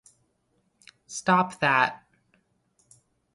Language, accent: English, United States English